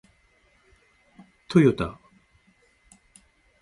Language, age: Japanese, 60-69